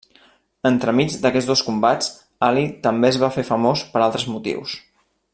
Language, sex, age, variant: Catalan, male, 30-39, Central